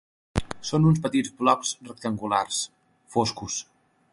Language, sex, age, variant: Catalan, male, 30-39, Central